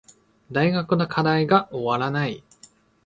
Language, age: Japanese, 30-39